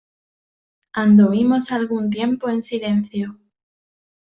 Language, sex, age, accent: Spanish, female, under 19, España: Sur peninsular (Andalucia, Extremadura, Murcia)